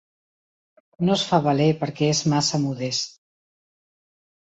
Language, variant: Catalan, Central